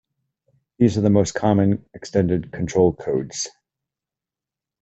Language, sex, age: English, male, 40-49